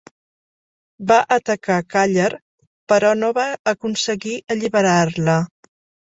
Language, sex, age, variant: Catalan, female, 50-59, Central